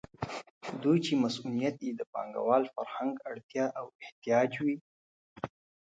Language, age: Pashto, 30-39